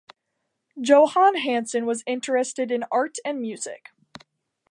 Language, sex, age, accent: English, female, under 19, United States English